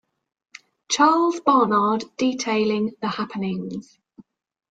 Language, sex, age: English, female, 50-59